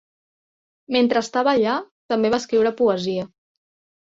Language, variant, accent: Catalan, Central, Barceloní